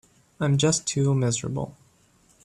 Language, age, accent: English, 19-29, United States English